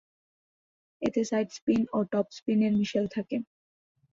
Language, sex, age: Bengali, female, 19-29